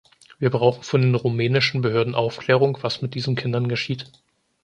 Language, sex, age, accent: German, male, 19-29, Deutschland Deutsch